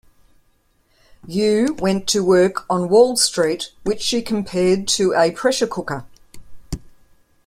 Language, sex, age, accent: English, female, 50-59, Australian English